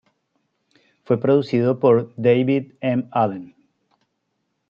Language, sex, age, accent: Spanish, male, 30-39, Andino-Pacífico: Colombia, Perú, Ecuador, oeste de Bolivia y Venezuela andina